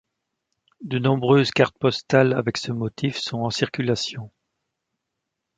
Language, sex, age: French, male, 40-49